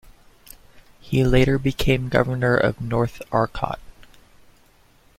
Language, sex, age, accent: English, female, 19-29, Canadian English